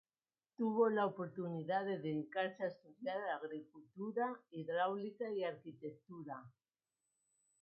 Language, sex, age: Spanish, female, 50-59